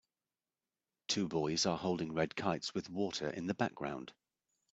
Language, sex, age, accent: English, male, 50-59, England English